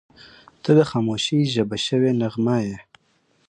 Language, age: Pashto, 19-29